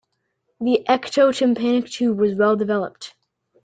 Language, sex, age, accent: English, male, under 19, United States English